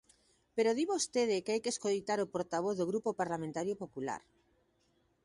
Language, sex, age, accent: Galician, female, 30-39, Normativo (estándar)